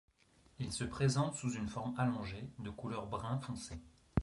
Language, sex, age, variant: French, male, 30-39, Français de métropole